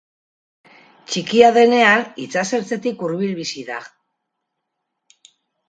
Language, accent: Basque, Mendebalekoa (Araba, Bizkaia, Gipuzkoako mendebaleko herri batzuk)